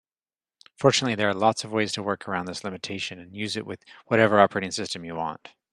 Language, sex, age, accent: English, male, 30-39, Canadian English